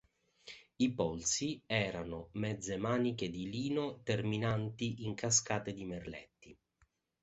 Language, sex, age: Italian, male, 40-49